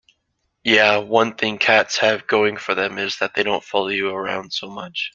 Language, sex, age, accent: English, male, 19-29, United States English